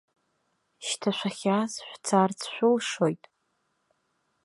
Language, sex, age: Abkhazian, female, under 19